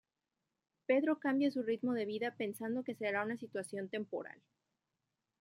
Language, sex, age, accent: Spanish, female, 30-39, México